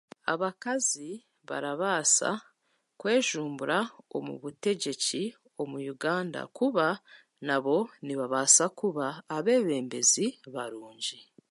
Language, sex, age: Chiga, female, 30-39